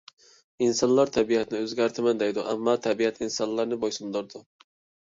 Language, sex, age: Uyghur, male, 30-39